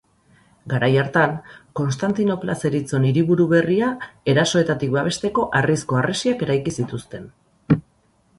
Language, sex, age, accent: Basque, female, 40-49, Erdialdekoa edo Nafarra (Gipuzkoa, Nafarroa)